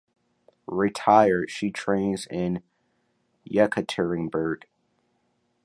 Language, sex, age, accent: English, male, under 19, United States English